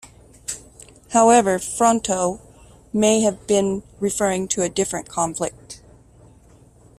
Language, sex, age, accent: English, female, 40-49, United States English